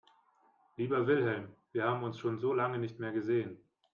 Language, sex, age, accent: German, male, 19-29, Deutschland Deutsch